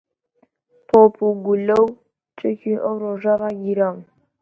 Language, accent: Central Kurdish, سۆرانی